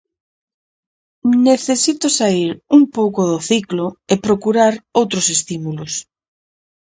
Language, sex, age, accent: Galician, female, 30-39, Central (gheada); Normativo (estándar)